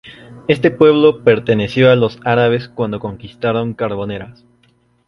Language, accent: Spanish, Andino-Pacífico: Colombia, Perú, Ecuador, oeste de Bolivia y Venezuela andina